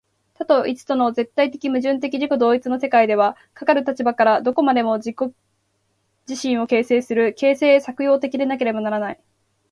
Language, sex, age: Japanese, female, 19-29